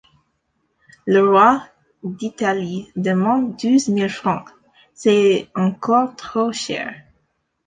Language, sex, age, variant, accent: French, female, 19-29, Français d'Amérique du Nord, Français des États-Unis